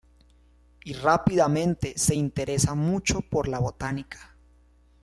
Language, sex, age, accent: Spanish, male, 19-29, Caribe: Cuba, Venezuela, Puerto Rico, República Dominicana, Panamá, Colombia caribeña, México caribeño, Costa del golfo de México